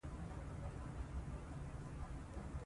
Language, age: Pashto, 19-29